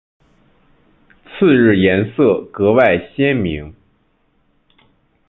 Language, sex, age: Chinese, male, 19-29